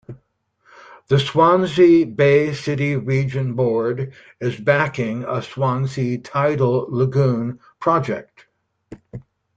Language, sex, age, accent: English, male, 60-69, United States English